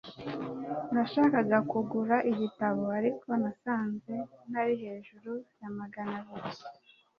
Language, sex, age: Kinyarwanda, female, 30-39